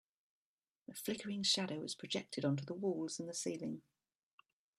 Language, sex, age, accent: English, female, 40-49, England English